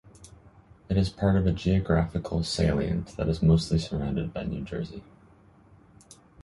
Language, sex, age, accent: English, male, under 19, United States English